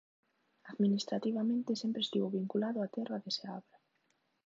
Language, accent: Galician, Normativo (estándar)